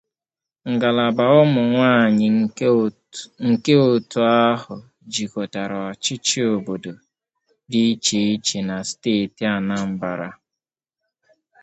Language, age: Igbo, 19-29